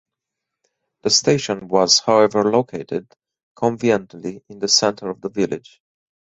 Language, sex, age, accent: English, male, 40-49, United States English